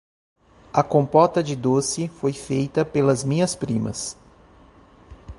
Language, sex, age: Portuguese, male, 40-49